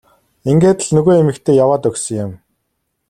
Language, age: Mongolian, 90+